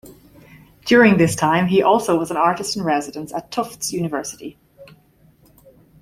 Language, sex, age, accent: English, female, 40-49, Irish English